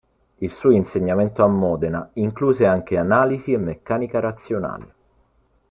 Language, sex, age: Italian, male, 19-29